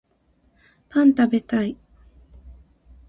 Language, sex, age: Japanese, female, 19-29